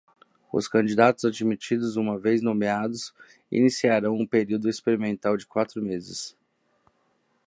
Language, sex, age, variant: Portuguese, male, 19-29, Portuguese (Brasil)